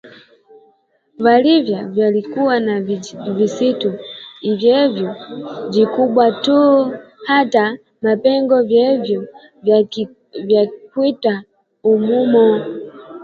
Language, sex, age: Swahili, female, 19-29